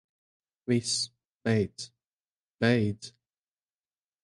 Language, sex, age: Latvian, male, 19-29